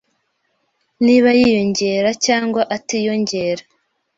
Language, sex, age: Kinyarwanda, female, 19-29